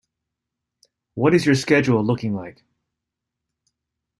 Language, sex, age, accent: English, male, 30-39, United States English